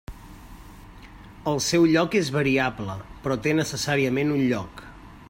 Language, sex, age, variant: Catalan, male, 30-39, Central